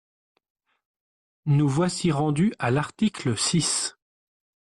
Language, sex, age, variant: French, male, 40-49, Français de métropole